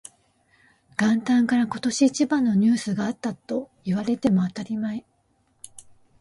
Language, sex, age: Japanese, female, 50-59